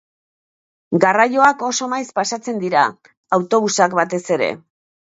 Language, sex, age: Basque, female, 50-59